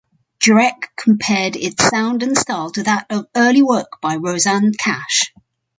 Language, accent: English, England English